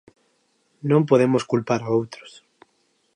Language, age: Galician, under 19